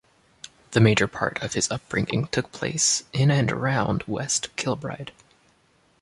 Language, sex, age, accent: English, male, 19-29, United States English